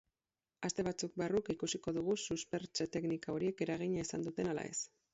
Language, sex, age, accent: Basque, female, 19-29, Erdialdekoa edo Nafarra (Gipuzkoa, Nafarroa)